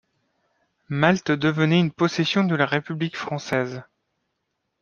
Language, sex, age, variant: French, male, 30-39, Français de métropole